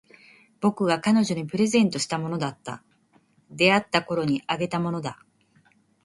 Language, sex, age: Japanese, female, 19-29